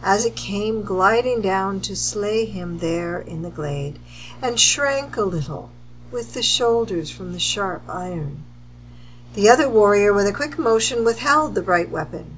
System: none